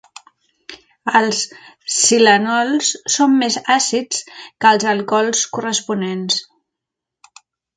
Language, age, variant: Catalan, 40-49, Central